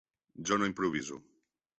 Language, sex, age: Catalan, male, 30-39